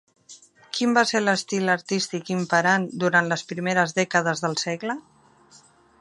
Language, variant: Catalan, Nord-Occidental